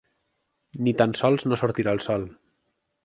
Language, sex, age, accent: Catalan, male, 19-29, valencià